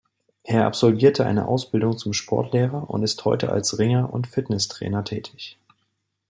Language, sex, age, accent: German, male, 30-39, Deutschland Deutsch